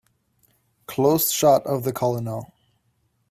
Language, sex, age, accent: English, male, 19-29, Canadian English